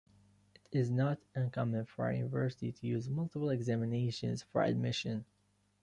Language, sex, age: English, male, 19-29